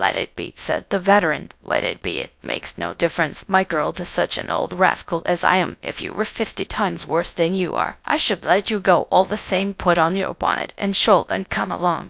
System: TTS, GradTTS